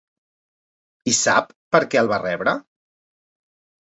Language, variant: Catalan, Central